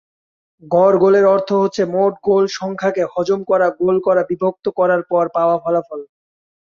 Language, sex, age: Bengali, male, 19-29